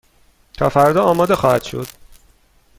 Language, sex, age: Persian, male, 30-39